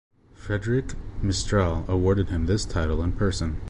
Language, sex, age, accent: English, male, 30-39, United States English